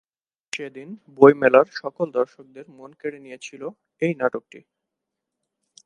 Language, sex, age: Bengali, male, 19-29